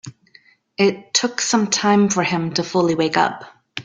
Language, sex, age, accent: English, female, 30-39, United States English